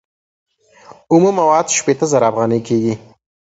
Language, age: Pashto, 19-29